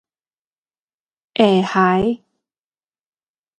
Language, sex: Min Nan Chinese, female